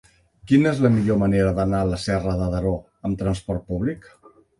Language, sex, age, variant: Catalan, male, 50-59, Central